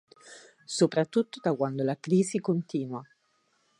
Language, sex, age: Italian, female, 40-49